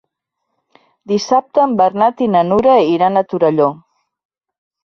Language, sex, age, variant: Catalan, female, 50-59, Central